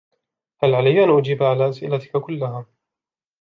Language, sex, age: Arabic, male, 19-29